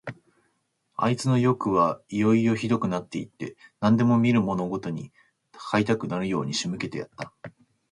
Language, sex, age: Japanese, male, 19-29